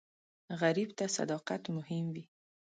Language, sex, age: Pashto, female, 19-29